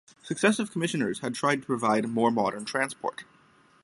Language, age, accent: English, 19-29, United States English